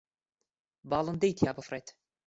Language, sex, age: Central Kurdish, male, 19-29